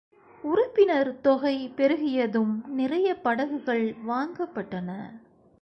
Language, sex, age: Tamil, female, 40-49